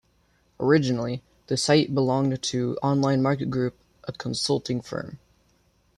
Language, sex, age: English, male, under 19